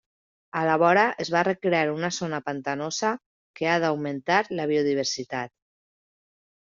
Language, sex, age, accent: Catalan, female, 30-39, valencià